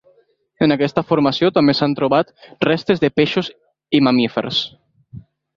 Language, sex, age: Catalan, female, 50-59